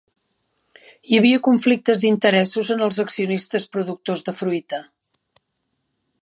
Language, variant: Catalan, Central